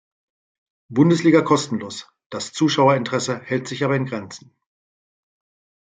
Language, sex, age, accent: German, male, 50-59, Deutschland Deutsch